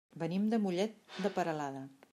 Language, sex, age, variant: Catalan, female, 50-59, Central